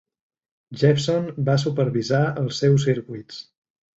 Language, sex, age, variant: Catalan, male, 50-59, Central